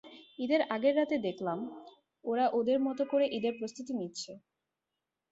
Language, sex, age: Bengali, female, 19-29